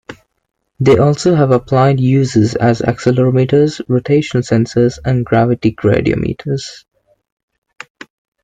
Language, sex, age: English, male, 19-29